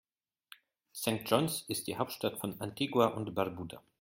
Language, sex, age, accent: German, male, 19-29, Österreichisches Deutsch